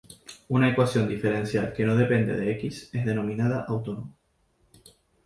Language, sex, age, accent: Spanish, male, 19-29, España: Islas Canarias